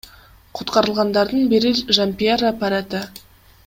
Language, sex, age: Kyrgyz, female, 19-29